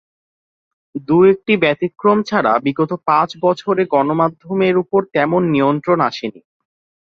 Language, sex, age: Bengali, male, 19-29